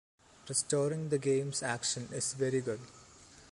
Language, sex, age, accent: English, male, under 19, India and South Asia (India, Pakistan, Sri Lanka)